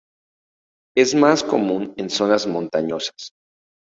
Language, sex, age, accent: Spanish, male, 19-29, México